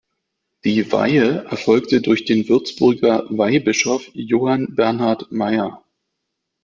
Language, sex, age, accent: German, male, 30-39, Deutschland Deutsch